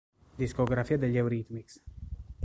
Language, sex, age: Italian, male, 30-39